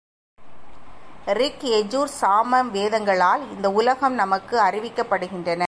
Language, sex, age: Tamil, female, 40-49